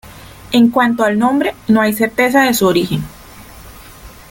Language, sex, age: Spanish, female, 30-39